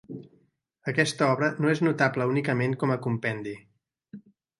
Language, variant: Catalan, Central